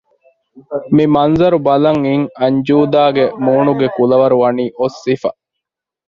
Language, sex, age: Divehi, male, 19-29